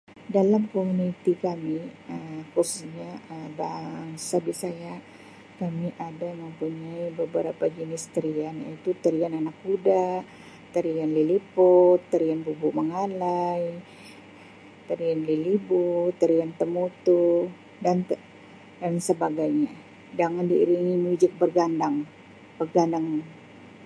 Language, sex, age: Sabah Malay, female, 60-69